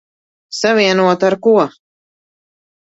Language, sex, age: Latvian, female, 40-49